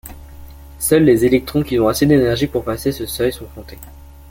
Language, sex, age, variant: French, male, under 19, Français de métropole